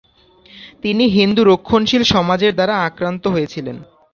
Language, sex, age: Bengali, male, 19-29